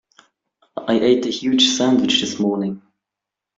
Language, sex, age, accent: English, male, 19-29, England English